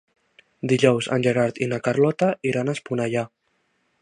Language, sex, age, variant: Catalan, male, 19-29, Central